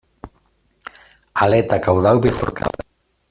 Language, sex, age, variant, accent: Catalan, male, 50-59, Central, central